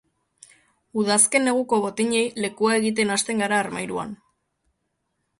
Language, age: Basque, 19-29